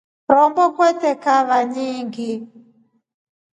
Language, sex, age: Rombo, female, 40-49